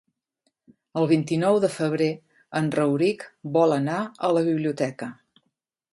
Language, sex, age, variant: Catalan, female, 50-59, Central